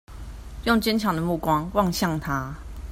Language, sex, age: Chinese, female, 30-39